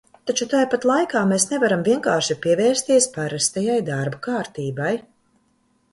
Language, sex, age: Latvian, female, 40-49